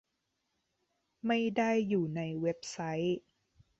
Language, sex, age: Thai, female, 30-39